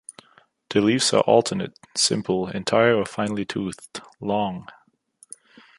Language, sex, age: English, male, 19-29